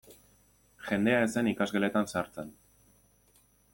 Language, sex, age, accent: Basque, male, 19-29, Erdialdekoa edo Nafarra (Gipuzkoa, Nafarroa)